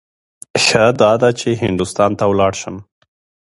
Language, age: Pashto, 30-39